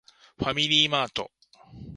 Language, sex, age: Japanese, male, 50-59